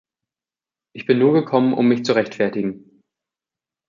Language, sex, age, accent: German, male, 19-29, Deutschland Deutsch